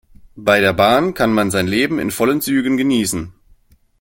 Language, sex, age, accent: German, male, 19-29, Deutschland Deutsch